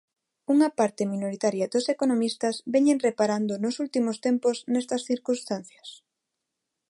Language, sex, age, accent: Galician, female, 19-29, Neofalante